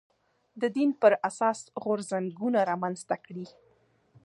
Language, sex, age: Pashto, female, 19-29